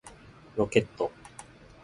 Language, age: Japanese, 19-29